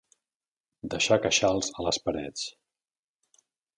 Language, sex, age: Catalan, male, 50-59